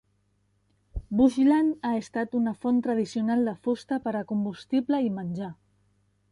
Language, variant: Catalan, Central